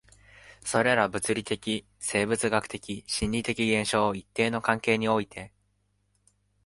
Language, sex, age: Japanese, male, 19-29